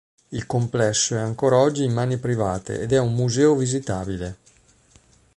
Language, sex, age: Italian, male, 50-59